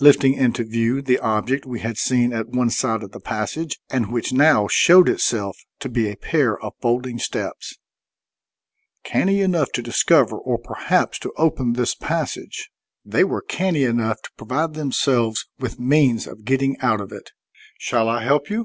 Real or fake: real